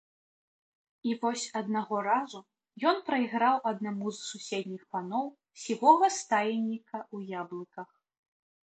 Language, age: Belarusian, 19-29